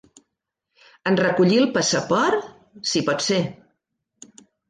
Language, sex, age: Catalan, female, 60-69